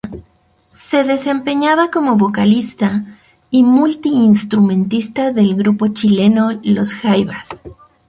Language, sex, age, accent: Spanish, female, 40-49, México